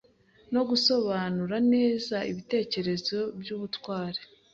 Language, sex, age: Kinyarwanda, female, 19-29